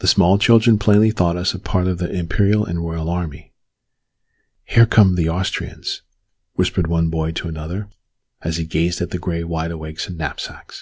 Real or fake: real